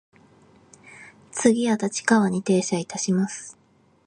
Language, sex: Japanese, female